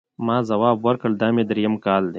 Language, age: Pashto, 30-39